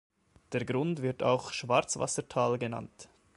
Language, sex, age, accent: German, male, 19-29, Schweizerdeutsch